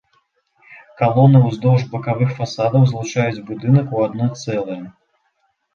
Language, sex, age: Belarusian, male, 19-29